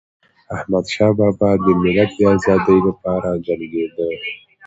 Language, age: Pashto, 19-29